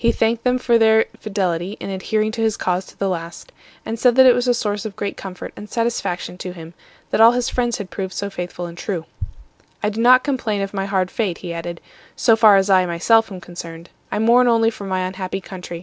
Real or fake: real